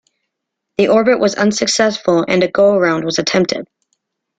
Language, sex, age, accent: English, female, 30-39, United States English